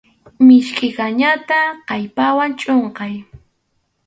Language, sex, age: Arequipa-La Unión Quechua, female, 19-29